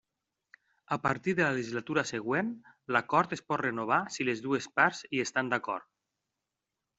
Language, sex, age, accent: Catalan, male, 40-49, valencià